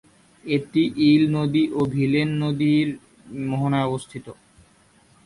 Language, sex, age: Bengali, male, 19-29